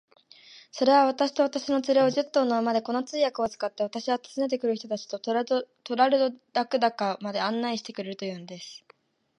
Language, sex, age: Japanese, female, under 19